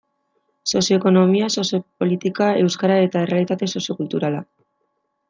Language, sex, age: Basque, female, 19-29